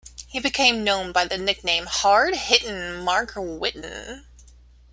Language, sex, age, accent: English, female, 30-39, United States English